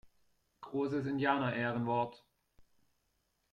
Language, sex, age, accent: German, male, 30-39, Deutschland Deutsch